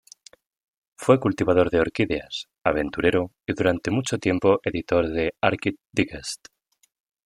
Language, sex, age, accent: Spanish, male, 19-29, España: Centro-Sur peninsular (Madrid, Toledo, Castilla-La Mancha)